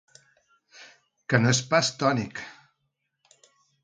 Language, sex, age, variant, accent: Catalan, male, 50-59, Central, central